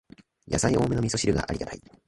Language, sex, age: Japanese, male, 19-29